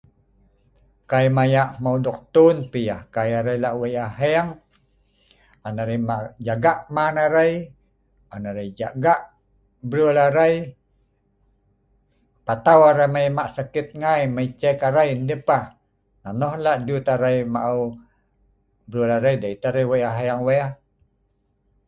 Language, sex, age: Sa'ban, male, 50-59